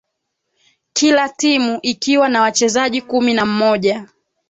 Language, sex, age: Swahili, female, 19-29